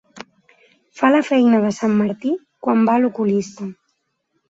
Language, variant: Catalan, Central